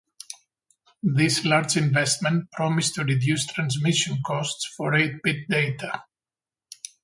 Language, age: English, 40-49